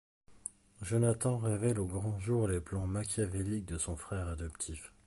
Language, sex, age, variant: French, male, 30-39, Français de métropole